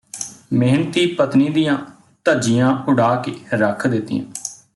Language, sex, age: Punjabi, male, 30-39